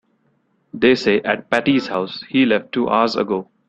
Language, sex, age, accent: English, male, 19-29, India and South Asia (India, Pakistan, Sri Lanka)